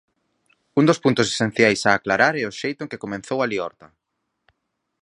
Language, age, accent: Galician, 30-39, Normativo (estándar)